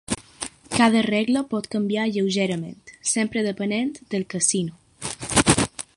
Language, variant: Catalan, Balear